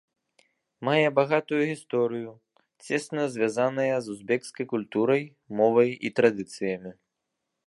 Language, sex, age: Belarusian, male, 19-29